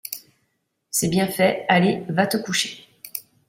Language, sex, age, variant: French, female, 30-39, Français de métropole